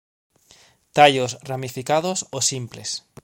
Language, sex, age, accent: Spanish, male, 30-39, España: Centro-Sur peninsular (Madrid, Toledo, Castilla-La Mancha)